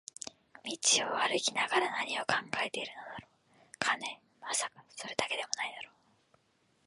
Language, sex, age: Japanese, female, 19-29